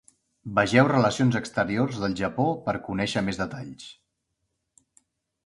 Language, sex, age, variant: Catalan, male, 40-49, Central